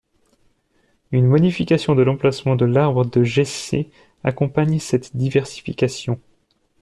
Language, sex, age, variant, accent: French, male, 40-49, Français d'Europe, Français de Suisse